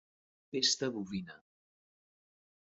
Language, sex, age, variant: Catalan, male, 50-59, Central